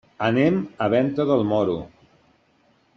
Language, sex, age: Catalan, male, 50-59